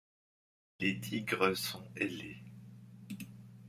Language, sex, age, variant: French, male, under 19, Français de métropole